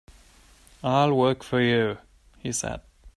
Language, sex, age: English, male, 19-29